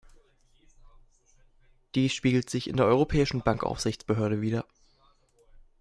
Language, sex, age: German, male, 19-29